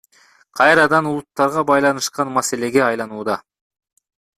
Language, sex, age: Kyrgyz, male, 30-39